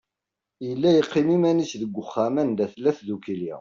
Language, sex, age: Kabyle, male, 30-39